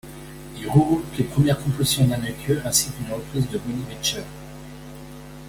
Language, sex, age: French, male, 40-49